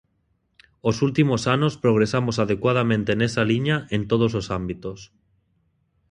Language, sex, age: Galician, male, 19-29